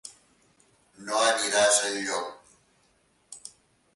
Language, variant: Catalan, Central